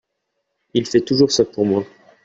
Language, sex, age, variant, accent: French, male, 19-29, Français d'Europe, Français de Suisse